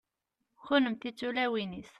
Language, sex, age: Kabyle, female, 19-29